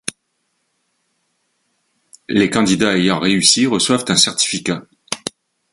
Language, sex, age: French, male, 60-69